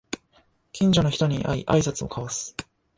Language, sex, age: Japanese, male, 19-29